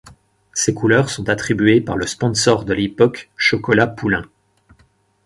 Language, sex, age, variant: French, male, 30-39, Français de métropole